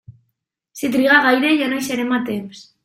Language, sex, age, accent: Catalan, female, 19-29, valencià